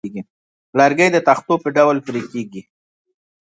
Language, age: Pashto, 30-39